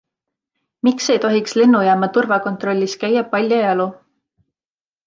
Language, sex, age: Estonian, female, 19-29